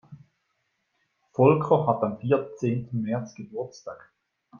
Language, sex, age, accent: German, male, 50-59, Schweizerdeutsch